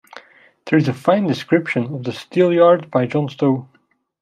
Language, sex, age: English, male, 19-29